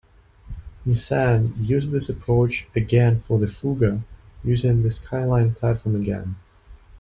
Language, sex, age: English, male, 30-39